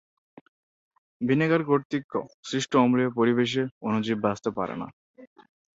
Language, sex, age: Bengali, male, under 19